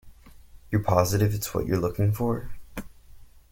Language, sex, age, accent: English, male, 19-29, United States English